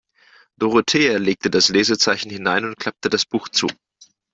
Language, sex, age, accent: German, male, 30-39, Deutschland Deutsch